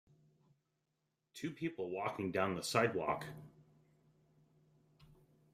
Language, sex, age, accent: English, male, 30-39, Canadian English